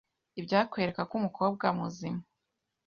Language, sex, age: Kinyarwanda, female, 19-29